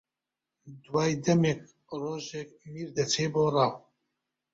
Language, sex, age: Central Kurdish, male, 30-39